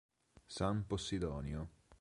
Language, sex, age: Italian, male, 19-29